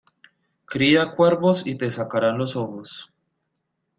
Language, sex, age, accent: Spanish, male, 30-39, Caribe: Cuba, Venezuela, Puerto Rico, República Dominicana, Panamá, Colombia caribeña, México caribeño, Costa del golfo de México